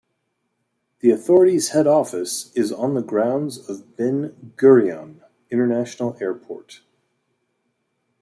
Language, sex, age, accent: English, male, 40-49, United States English